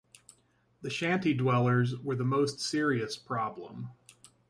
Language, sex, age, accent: English, male, 30-39, United States English